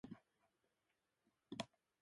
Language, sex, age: Japanese, male, 19-29